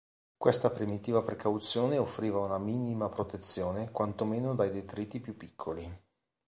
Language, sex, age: Italian, male, 40-49